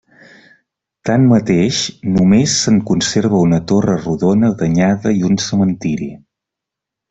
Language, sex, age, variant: Catalan, male, 30-39, Central